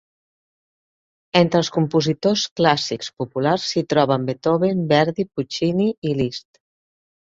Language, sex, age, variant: Catalan, female, 50-59, Central